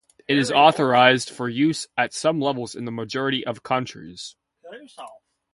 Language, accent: English, United States English